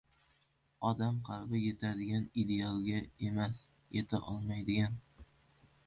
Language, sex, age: Uzbek, male, 19-29